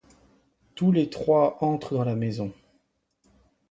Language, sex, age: French, male, 30-39